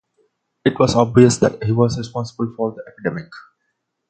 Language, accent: English, India and South Asia (India, Pakistan, Sri Lanka)